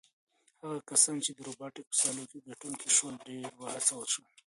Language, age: Pashto, 30-39